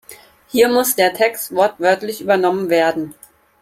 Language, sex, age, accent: German, female, 19-29, Deutschland Deutsch